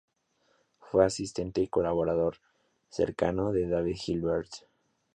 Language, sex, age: Spanish, male, 19-29